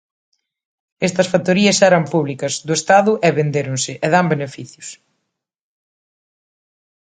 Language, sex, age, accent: Galician, female, 30-39, Atlántico (seseo e gheada)